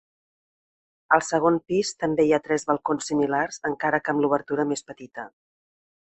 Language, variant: Catalan, Central